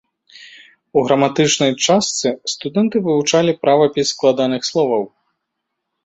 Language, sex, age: Belarusian, male, 30-39